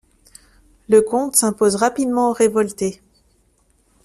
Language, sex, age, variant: French, female, 30-39, Français de métropole